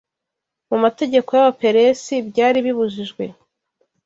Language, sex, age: Kinyarwanda, female, 19-29